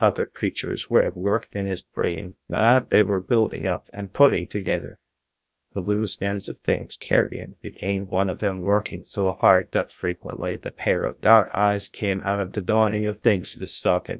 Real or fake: fake